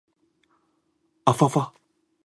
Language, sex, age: Japanese, male, 19-29